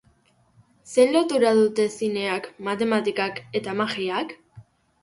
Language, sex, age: Basque, female, under 19